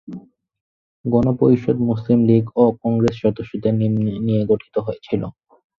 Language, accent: Bengali, প্রমিত বাংলা